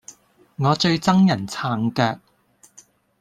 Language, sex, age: Cantonese, female, 30-39